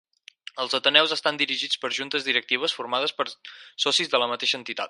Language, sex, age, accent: Catalan, male, 19-29, Garrotxi